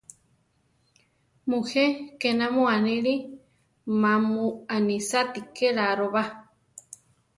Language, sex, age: Central Tarahumara, female, 30-39